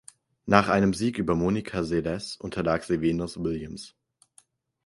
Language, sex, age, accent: German, male, under 19, Deutschland Deutsch